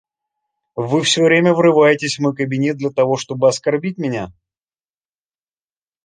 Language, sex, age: Russian, male, 30-39